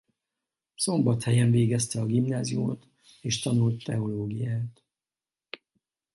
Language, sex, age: Hungarian, male, 50-59